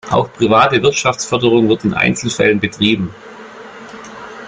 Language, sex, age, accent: German, male, 30-39, Deutschland Deutsch